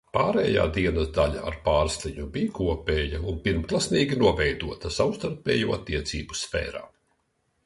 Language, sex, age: Latvian, male, 60-69